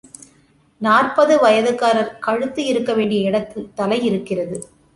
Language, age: Tamil, 50-59